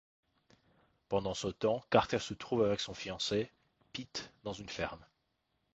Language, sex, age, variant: French, male, 19-29, Français de métropole